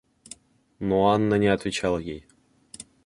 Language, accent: Russian, Русский